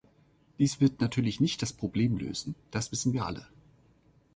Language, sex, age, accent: German, male, 30-39, Deutschland Deutsch